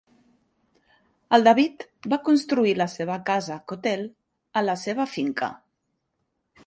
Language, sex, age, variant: Catalan, female, 40-49, Central